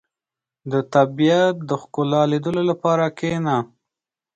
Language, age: Pashto, 19-29